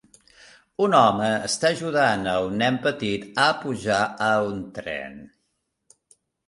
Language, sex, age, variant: Catalan, male, 50-59, Central